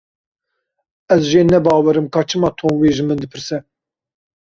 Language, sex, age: Kurdish, male, 19-29